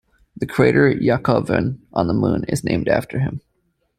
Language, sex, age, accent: English, male, 30-39, United States English